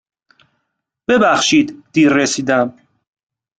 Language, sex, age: Persian, male, 19-29